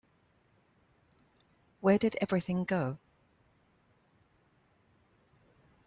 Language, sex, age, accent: English, female, 50-59, Southern African (South Africa, Zimbabwe, Namibia)